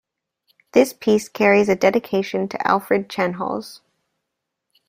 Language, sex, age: English, female, under 19